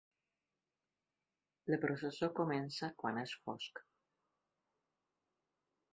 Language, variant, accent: Catalan, Balear, mallorquí